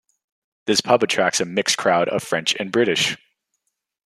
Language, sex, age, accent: English, male, 19-29, Canadian English